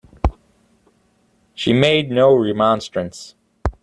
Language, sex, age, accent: English, male, 30-39, United States English